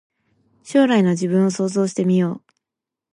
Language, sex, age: Japanese, female, 19-29